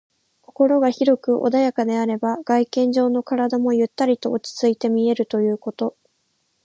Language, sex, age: Japanese, female, 19-29